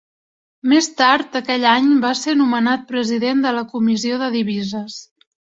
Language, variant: Catalan, Central